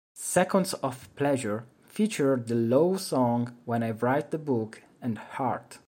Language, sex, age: English, male, 30-39